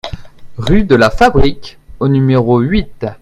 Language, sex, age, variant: French, male, 19-29, Français de métropole